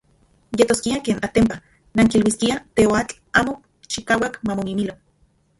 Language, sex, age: Central Puebla Nahuatl, female, 40-49